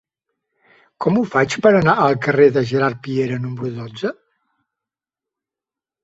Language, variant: Catalan, Central